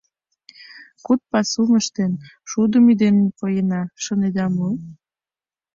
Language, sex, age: Mari, female, 19-29